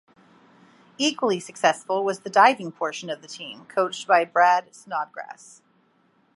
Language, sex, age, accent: English, female, 40-49, United States English